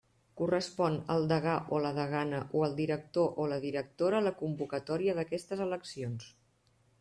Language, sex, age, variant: Catalan, female, 50-59, Central